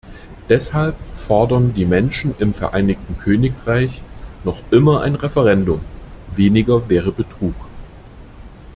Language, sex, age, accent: German, male, 40-49, Deutschland Deutsch